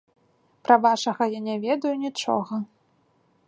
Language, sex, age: Belarusian, female, 19-29